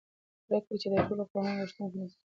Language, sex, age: Pashto, female, 19-29